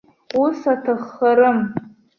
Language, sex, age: Abkhazian, female, under 19